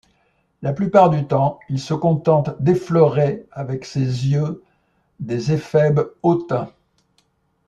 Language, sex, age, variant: French, male, 70-79, Français de métropole